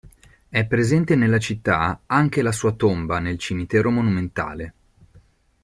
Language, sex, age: Italian, male, 30-39